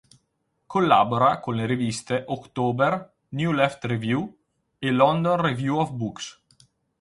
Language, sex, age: Italian, male, 30-39